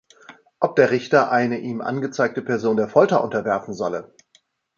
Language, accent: German, Deutschland Deutsch